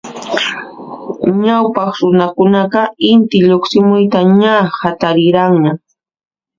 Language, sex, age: Puno Quechua, female, 19-29